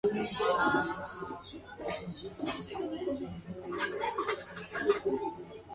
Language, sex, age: English, female, 19-29